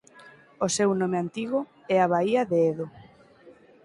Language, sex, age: Galician, female, 19-29